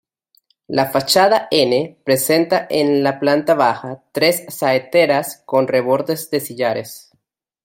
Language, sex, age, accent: Spanish, male, 19-29, Caribe: Cuba, Venezuela, Puerto Rico, República Dominicana, Panamá, Colombia caribeña, México caribeño, Costa del golfo de México